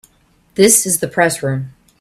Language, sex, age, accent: English, female, 50-59, United States English